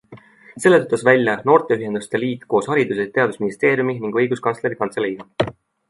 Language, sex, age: Estonian, male, 19-29